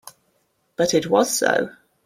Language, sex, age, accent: English, female, 30-39, England English